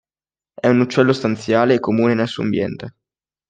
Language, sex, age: Italian, male, under 19